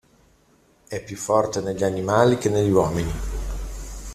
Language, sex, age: Italian, male, 50-59